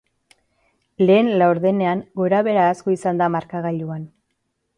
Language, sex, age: Basque, female, 30-39